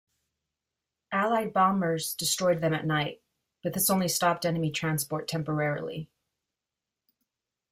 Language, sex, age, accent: English, female, 30-39, United States English